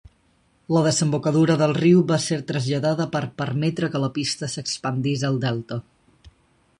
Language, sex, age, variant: Catalan, male, 19-29, Nord-Occidental